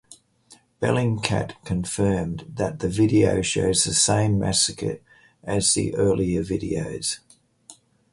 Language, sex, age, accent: English, male, 70-79, Australian English